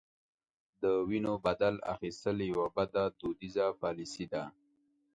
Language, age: Pashto, 30-39